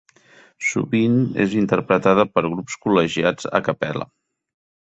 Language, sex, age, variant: Catalan, male, 50-59, Central